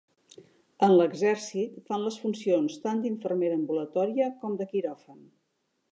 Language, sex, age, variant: Catalan, female, 60-69, Central